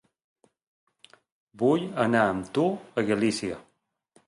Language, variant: Catalan, Balear